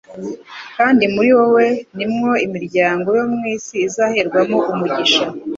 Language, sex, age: Kinyarwanda, female, 50-59